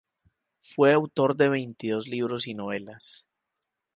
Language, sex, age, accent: Spanish, male, 30-39, Caribe: Cuba, Venezuela, Puerto Rico, República Dominicana, Panamá, Colombia caribeña, México caribeño, Costa del golfo de México